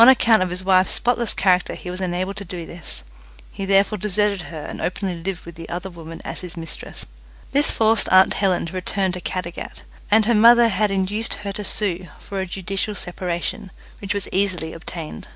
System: none